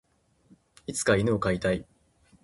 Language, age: Japanese, 19-29